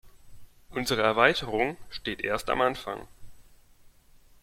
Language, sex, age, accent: German, male, 30-39, Deutschland Deutsch